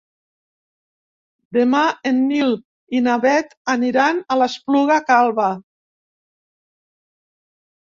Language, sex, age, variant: Catalan, female, 70-79, Central